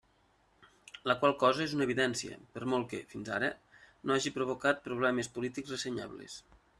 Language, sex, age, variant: Catalan, male, 30-39, Nord-Occidental